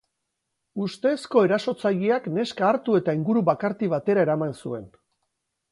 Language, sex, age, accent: Basque, male, 40-49, Mendebalekoa (Araba, Bizkaia, Gipuzkoako mendebaleko herri batzuk)